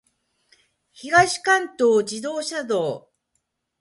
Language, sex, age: Japanese, female, 50-59